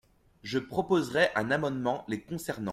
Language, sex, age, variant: French, male, 19-29, Français de métropole